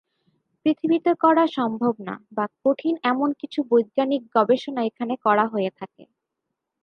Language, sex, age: Bengali, female, 19-29